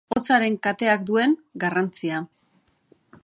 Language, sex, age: Basque, female, 40-49